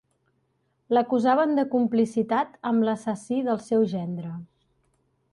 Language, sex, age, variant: Catalan, female, 40-49, Central